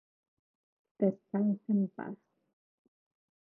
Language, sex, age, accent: Spanish, female, 50-59, Rioplatense: Argentina, Uruguay, este de Bolivia, Paraguay